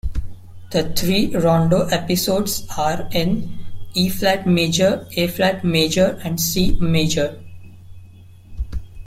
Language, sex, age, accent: English, male, 19-29, India and South Asia (India, Pakistan, Sri Lanka)